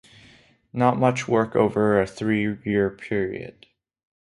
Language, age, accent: English, under 19, Canadian English